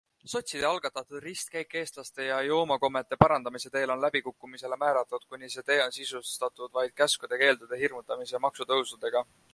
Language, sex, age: Estonian, male, 19-29